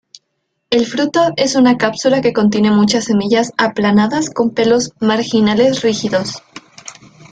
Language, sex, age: Spanish, female, 19-29